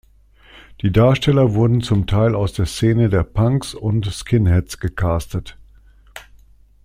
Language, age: German, 60-69